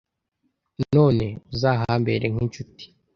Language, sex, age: Kinyarwanda, male, under 19